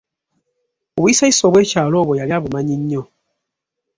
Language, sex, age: Ganda, male, 30-39